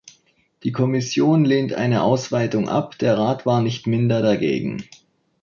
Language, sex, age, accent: German, male, 19-29, Deutschland Deutsch